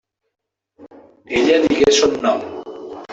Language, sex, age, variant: Catalan, male, 40-49, Central